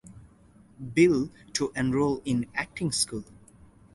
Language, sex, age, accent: English, male, 19-29, United States English